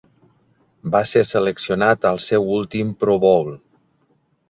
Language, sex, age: Catalan, male, 50-59